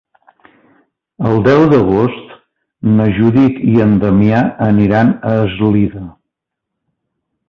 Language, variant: Catalan, Central